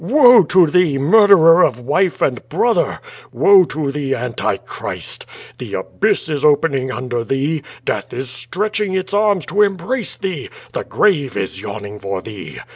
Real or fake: real